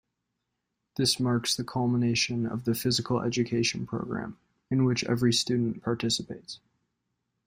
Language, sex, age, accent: English, male, 19-29, United States English